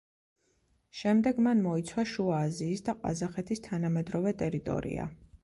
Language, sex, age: Georgian, female, 30-39